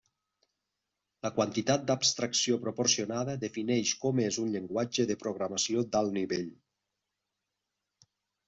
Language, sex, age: Catalan, male, 40-49